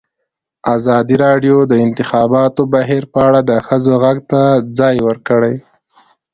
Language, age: Pashto, 19-29